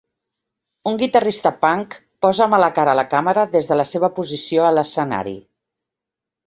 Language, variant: Catalan, Central